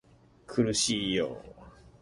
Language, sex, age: Japanese, male, 19-29